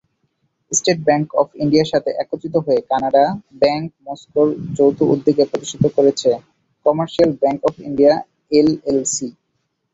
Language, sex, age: Bengali, male, 19-29